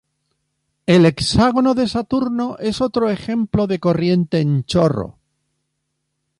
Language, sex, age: Spanish, female, 70-79